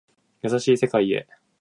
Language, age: Japanese, 19-29